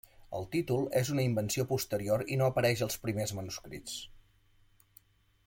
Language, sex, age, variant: Catalan, male, 40-49, Central